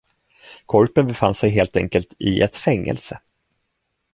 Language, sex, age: Swedish, male, 40-49